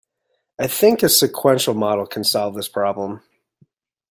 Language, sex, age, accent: English, male, 30-39, United States English